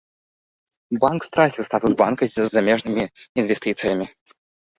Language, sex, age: Belarusian, male, under 19